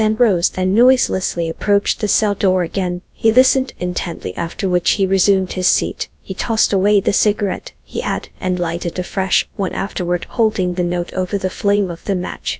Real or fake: fake